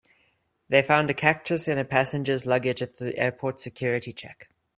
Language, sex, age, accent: English, male, 19-29, Southern African (South Africa, Zimbabwe, Namibia)